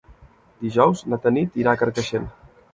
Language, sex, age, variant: Catalan, male, 19-29, Central